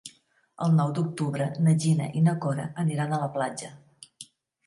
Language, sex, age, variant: Catalan, female, 50-59, Central